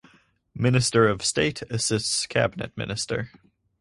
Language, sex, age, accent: English, male, under 19, United States English